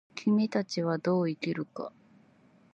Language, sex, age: Japanese, female, 30-39